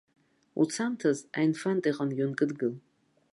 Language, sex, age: Abkhazian, female, 50-59